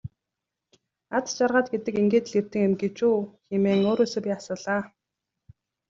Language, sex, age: Mongolian, female, 19-29